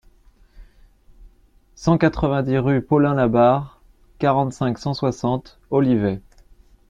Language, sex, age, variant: French, male, 19-29, Français de métropole